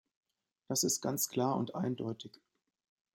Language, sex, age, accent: German, male, 50-59, Deutschland Deutsch